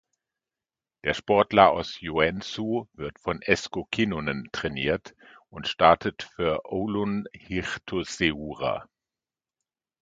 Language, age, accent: German, 50-59, Deutschland Deutsch